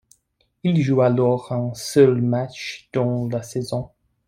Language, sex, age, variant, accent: French, male, 19-29, Français d'Europe, Français du Royaume-Uni